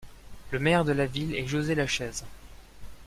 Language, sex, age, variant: French, male, 19-29, Français de métropole